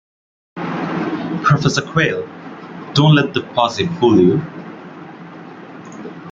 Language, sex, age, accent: English, male, 19-29, India and South Asia (India, Pakistan, Sri Lanka)